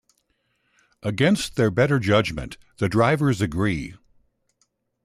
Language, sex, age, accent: English, male, 60-69, United States English